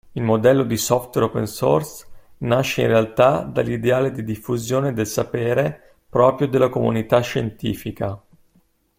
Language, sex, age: Italian, male, 30-39